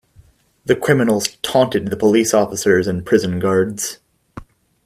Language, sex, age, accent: English, male, 19-29, United States English